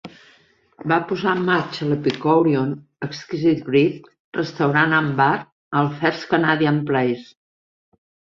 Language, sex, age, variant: Catalan, female, 60-69, Central